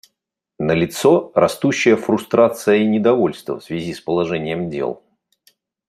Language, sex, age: Russian, male, 40-49